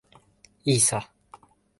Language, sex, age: Japanese, male, 19-29